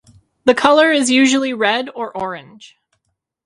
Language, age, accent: English, 19-29, United States English